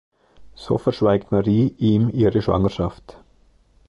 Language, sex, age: German, male, 30-39